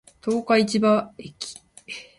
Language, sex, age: Japanese, female, 40-49